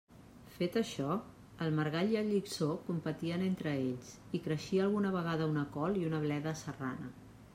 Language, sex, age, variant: Catalan, female, 40-49, Central